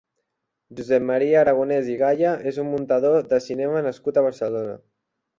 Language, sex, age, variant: Catalan, male, 60-69, Central